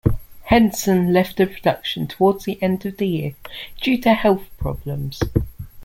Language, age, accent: English, under 19, England English